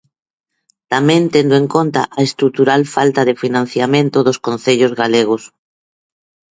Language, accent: Galician, Normativo (estándar)